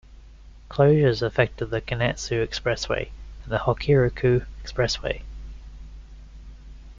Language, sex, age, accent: English, male, 19-29, Australian English